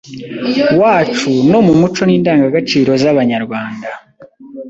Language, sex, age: Kinyarwanda, male, 19-29